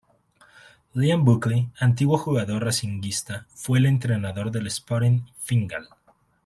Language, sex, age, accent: Spanish, male, 30-39, México